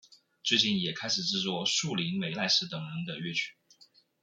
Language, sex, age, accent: Chinese, male, 19-29, 出生地：湖北省